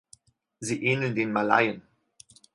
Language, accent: German, Deutschland Deutsch